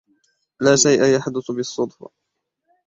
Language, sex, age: Arabic, male, 19-29